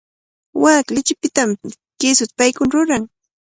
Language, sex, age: Cajatambo North Lima Quechua, female, 30-39